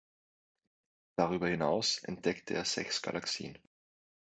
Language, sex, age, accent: German, male, 19-29, Österreichisches Deutsch